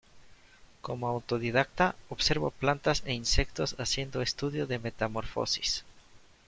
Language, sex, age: Spanish, male, 19-29